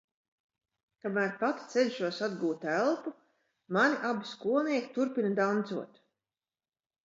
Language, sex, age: Latvian, female, 50-59